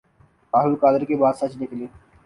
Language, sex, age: Urdu, male, 19-29